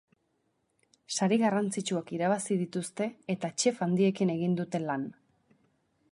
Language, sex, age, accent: Basque, female, 30-39, Erdialdekoa edo Nafarra (Gipuzkoa, Nafarroa)